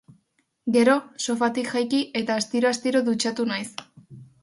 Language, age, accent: Basque, under 19, Mendebalekoa (Araba, Bizkaia, Gipuzkoako mendebaleko herri batzuk)